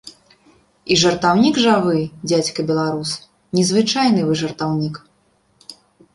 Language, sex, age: Belarusian, female, 19-29